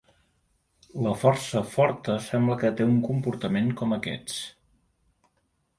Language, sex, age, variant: Catalan, male, 50-59, Central